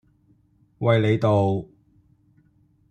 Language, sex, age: Cantonese, male, 30-39